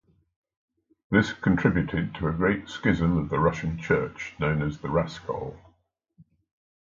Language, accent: English, England English